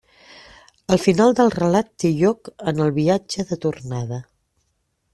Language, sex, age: Catalan, female, 40-49